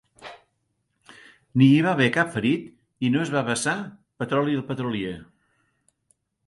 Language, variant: Catalan, Central